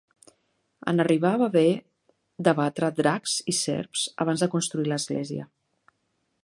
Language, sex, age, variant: Catalan, female, 40-49, Central